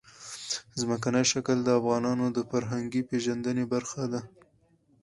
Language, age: Pashto, 19-29